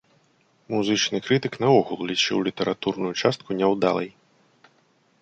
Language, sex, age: Belarusian, male, 30-39